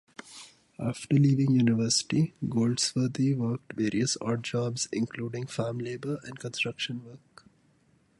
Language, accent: English, India and South Asia (India, Pakistan, Sri Lanka)